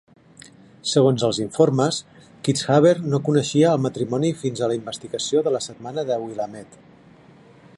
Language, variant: Catalan, Central